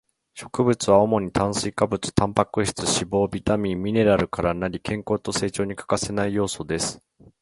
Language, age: Japanese, 40-49